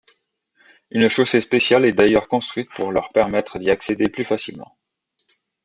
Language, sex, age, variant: French, male, 30-39, Français de métropole